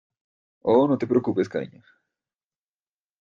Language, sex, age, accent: Spanish, male, under 19, Andino-Pacífico: Colombia, Perú, Ecuador, oeste de Bolivia y Venezuela andina